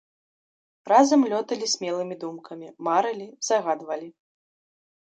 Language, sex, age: Belarusian, female, 19-29